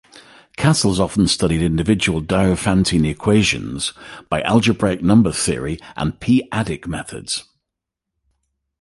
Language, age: English, 60-69